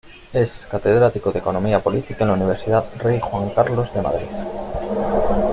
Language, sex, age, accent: Spanish, male, 30-39, España: Norte peninsular (Asturias, Castilla y León, Cantabria, País Vasco, Navarra, Aragón, La Rioja, Guadalajara, Cuenca)